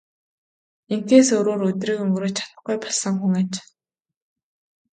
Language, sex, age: Mongolian, female, 19-29